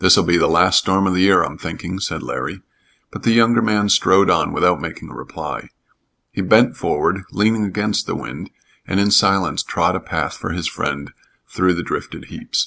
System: none